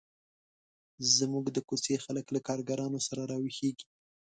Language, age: Pashto, 19-29